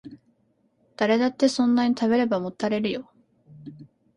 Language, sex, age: Japanese, female, 19-29